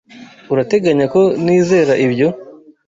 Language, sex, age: Kinyarwanda, male, 19-29